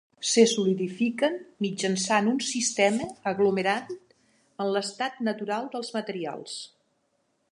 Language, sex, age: Catalan, female, 60-69